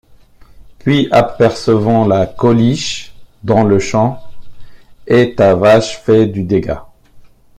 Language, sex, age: French, male, 40-49